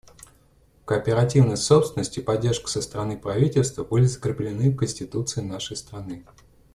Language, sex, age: Russian, male, 30-39